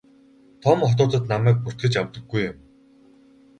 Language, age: Mongolian, 19-29